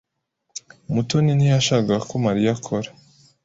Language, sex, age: Kinyarwanda, male, 40-49